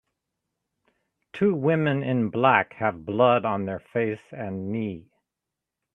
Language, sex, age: English, male, 50-59